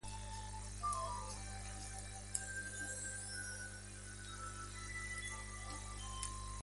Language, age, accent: Spanish, 40-49, España: Centro-Sur peninsular (Madrid, Toledo, Castilla-La Mancha)